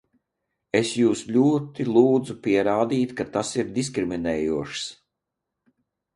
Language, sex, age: Latvian, male, 50-59